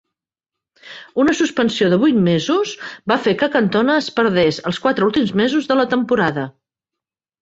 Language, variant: Catalan, Central